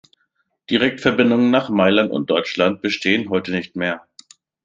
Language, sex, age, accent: German, male, 19-29, Deutschland Deutsch